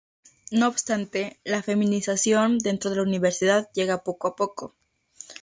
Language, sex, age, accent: Spanish, female, 19-29, México